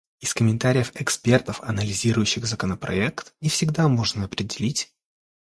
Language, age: Russian, 19-29